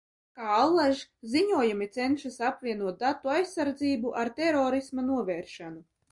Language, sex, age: Latvian, female, 19-29